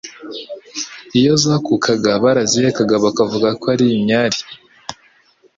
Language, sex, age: Kinyarwanda, female, 30-39